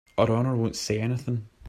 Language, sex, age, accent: English, male, 19-29, Scottish English